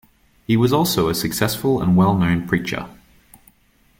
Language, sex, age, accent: English, male, 19-29, Australian English